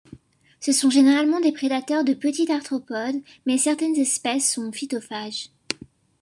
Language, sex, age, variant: French, female, under 19, Français de métropole